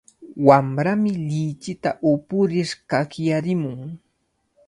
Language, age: Cajatambo North Lima Quechua, 19-29